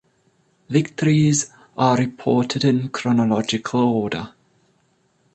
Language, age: English, 30-39